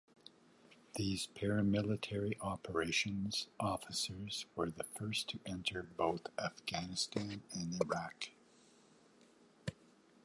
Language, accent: English, Canadian English